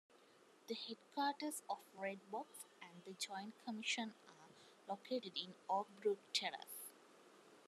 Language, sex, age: English, female, 19-29